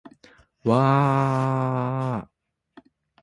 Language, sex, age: Japanese, male, 19-29